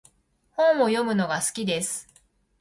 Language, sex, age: Japanese, female, 40-49